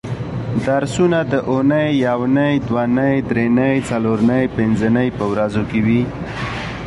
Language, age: Pashto, 19-29